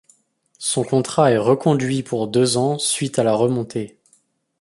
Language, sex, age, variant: French, male, 19-29, Français de métropole